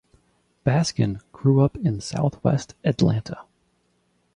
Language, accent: English, United States English